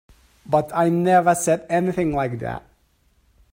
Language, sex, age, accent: English, male, 40-49, England English